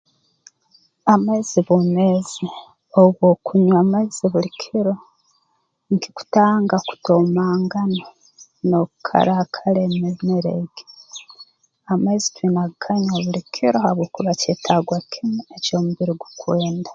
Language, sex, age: Tooro, female, 40-49